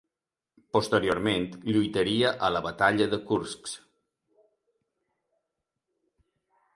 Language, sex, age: Catalan, male, 40-49